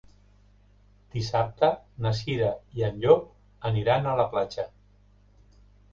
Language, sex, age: Catalan, male, 60-69